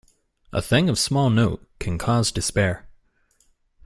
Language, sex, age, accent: English, male, 19-29, United States English